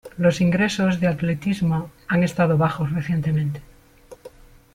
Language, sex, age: Spanish, female, 50-59